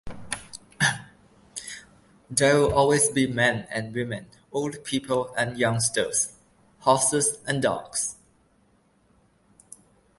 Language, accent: English, Malaysian English